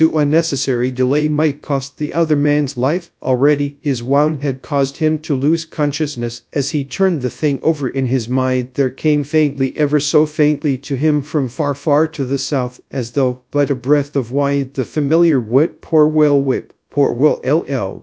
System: TTS, GradTTS